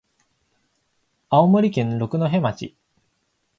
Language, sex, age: Japanese, male, 19-29